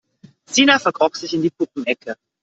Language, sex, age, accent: German, male, 30-39, Deutschland Deutsch